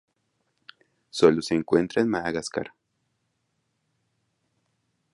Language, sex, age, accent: Spanish, male, 19-29, Andino-Pacífico: Colombia, Perú, Ecuador, oeste de Bolivia y Venezuela andina